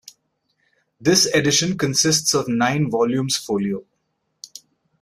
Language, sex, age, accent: English, male, 30-39, India and South Asia (India, Pakistan, Sri Lanka)